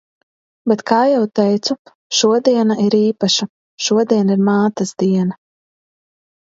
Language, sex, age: Latvian, female, 30-39